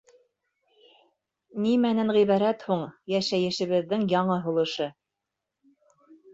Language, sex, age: Bashkir, female, 40-49